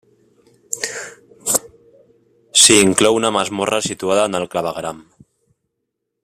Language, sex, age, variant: Catalan, male, 30-39, Central